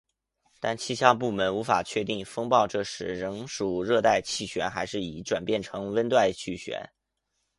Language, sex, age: Chinese, male, 19-29